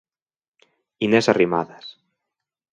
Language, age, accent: Galician, 19-29, Atlántico (seseo e gheada)